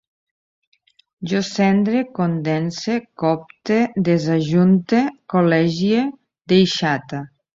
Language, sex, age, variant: Catalan, female, 50-59, Central